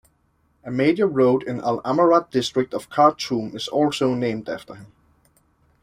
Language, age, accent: English, 19-29, England English